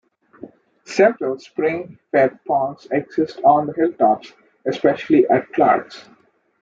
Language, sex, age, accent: English, male, 19-29, India and South Asia (India, Pakistan, Sri Lanka)